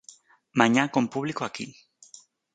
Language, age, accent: Galician, 19-29, Normativo (estándar)